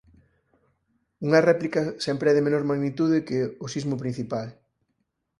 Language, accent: Galician, Normativo (estándar)